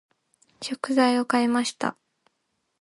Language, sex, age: Japanese, female, 19-29